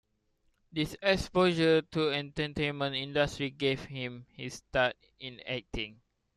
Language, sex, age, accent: English, male, 19-29, Malaysian English